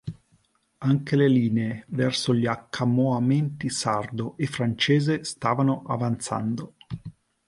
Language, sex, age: Italian, male, 40-49